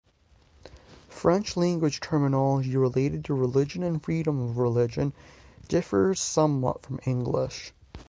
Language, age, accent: English, 19-29, United States English